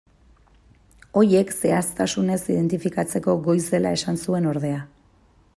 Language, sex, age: Basque, female, 30-39